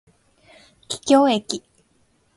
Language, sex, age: Japanese, female, 19-29